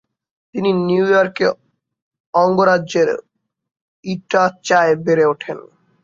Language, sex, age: Bengali, male, under 19